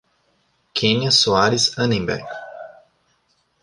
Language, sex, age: Portuguese, male, 19-29